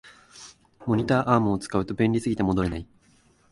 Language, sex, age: Japanese, male, 19-29